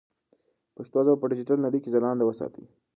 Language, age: Pashto, under 19